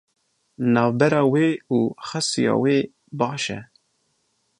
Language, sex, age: Kurdish, male, 30-39